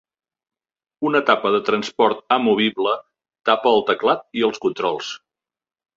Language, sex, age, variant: Catalan, male, 60-69, Central